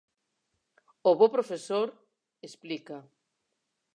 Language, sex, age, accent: Galician, female, 40-49, Normativo (estándar)